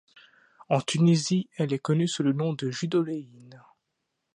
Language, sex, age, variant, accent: French, male, under 19, Français d'Europe, Français de Suisse